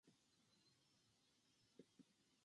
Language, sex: Japanese, female